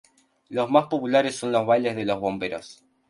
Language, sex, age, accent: Spanish, male, under 19, Rioplatense: Argentina, Uruguay, este de Bolivia, Paraguay